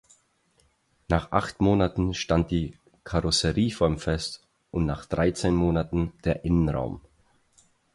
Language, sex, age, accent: German, male, 19-29, Österreichisches Deutsch